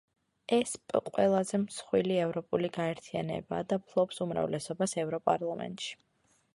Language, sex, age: Georgian, female, 19-29